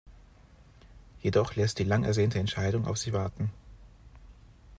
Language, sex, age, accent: German, male, 30-39, Deutschland Deutsch